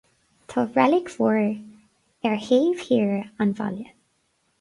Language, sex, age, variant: Irish, female, 19-29, Gaeilge na Mumhan